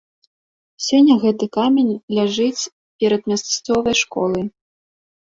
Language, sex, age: Belarusian, female, 30-39